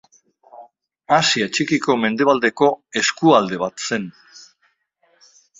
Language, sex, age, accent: Basque, male, 50-59, Mendebalekoa (Araba, Bizkaia, Gipuzkoako mendebaleko herri batzuk)